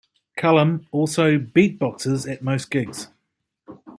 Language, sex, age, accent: English, male, 50-59, New Zealand English